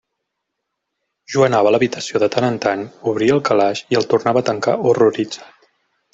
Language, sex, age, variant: Catalan, male, 40-49, Central